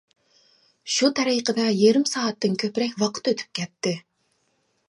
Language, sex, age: Uyghur, female, 30-39